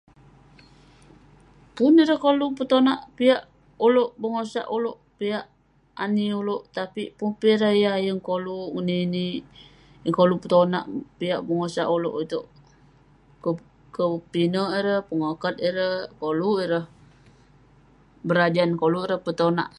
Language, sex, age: Western Penan, female, 19-29